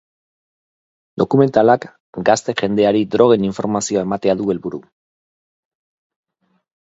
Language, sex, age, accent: Basque, male, 50-59, Erdialdekoa edo Nafarra (Gipuzkoa, Nafarroa)